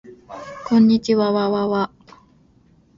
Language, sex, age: Japanese, female, 19-29